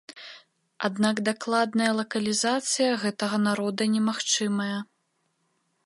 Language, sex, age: Belarusian, female, 19-29